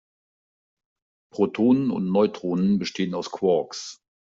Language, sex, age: German, male, 50-59